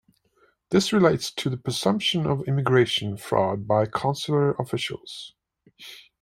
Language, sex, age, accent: English, male, 40-49, United States English